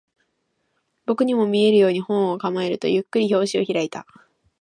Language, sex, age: Japanese, female, under 19